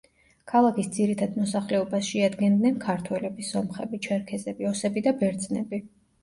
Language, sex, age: Georgian, female, 30-39